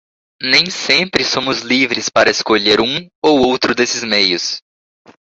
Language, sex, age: Portuguese, male, 19-29